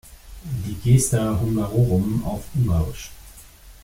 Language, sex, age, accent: German, male, 30-39, Deutschland Deutsch